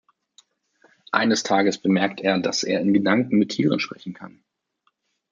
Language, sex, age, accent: German, male, 30-39, Deutschland Deutsch